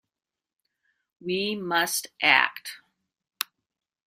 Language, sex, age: English, female, 50-59